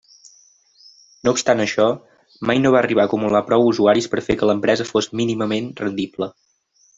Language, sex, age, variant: Catalan, male, 19-29, Central